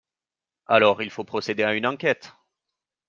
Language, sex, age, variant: French, male, 19-29, Français de métropole